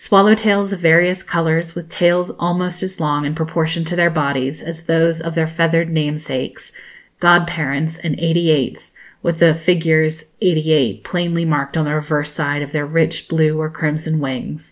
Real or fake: real